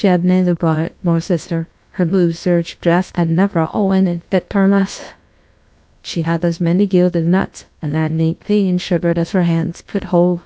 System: TTS, GlowTTS